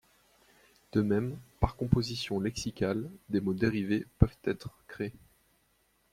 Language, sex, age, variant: French, male, 19-29, Français de métropole